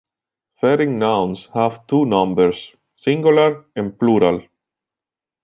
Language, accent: English, United States English